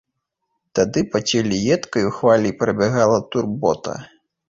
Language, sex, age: Belarusian, male, 19-29